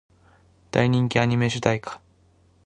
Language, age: Japanese, 19-29